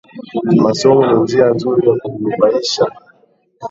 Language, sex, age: Swahili, male, 19-29